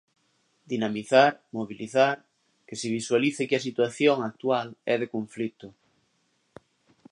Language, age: Galician, 40-49